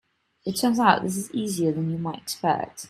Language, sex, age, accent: English, female, 30-39, England English